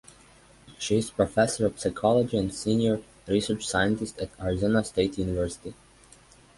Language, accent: English, United States English